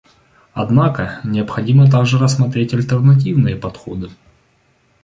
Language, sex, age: Russian, male, 30-39